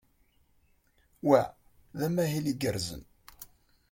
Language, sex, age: Kabyle, male, 19-29